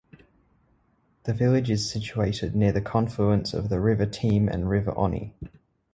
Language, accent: English, Australian English